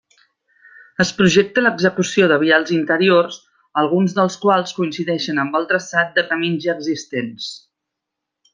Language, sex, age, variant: Catalan, female, 50-59, Central